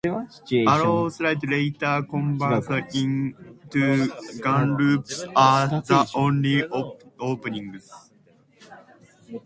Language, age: English, under 19